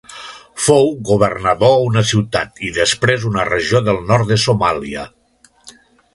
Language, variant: Catalan, Nord-Occidental